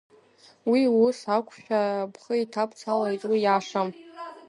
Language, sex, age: Abkhazian, female, under 19